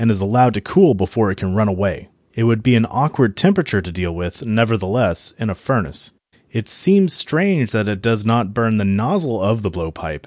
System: none